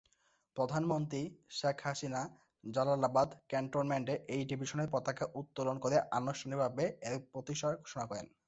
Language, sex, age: Bengali, male, 19-29